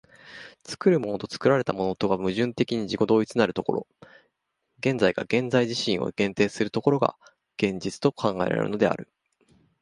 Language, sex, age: Japanese, male, 30-39